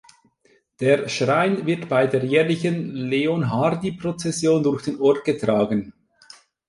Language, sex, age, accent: German, male, 30-39, Schweizerdeutsch